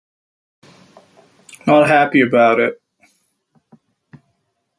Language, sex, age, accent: English, male, 30-39, United States English